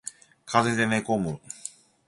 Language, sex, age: Japanese, male, 50-59